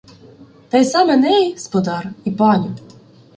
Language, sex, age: Ukrainian, female, 19-29